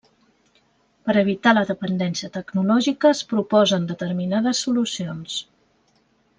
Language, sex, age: Catalan, female, 40-49